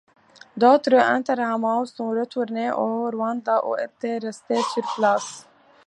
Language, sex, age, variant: French, female, 19-29, Français de métropole